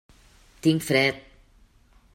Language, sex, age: Catalan, female, 50-59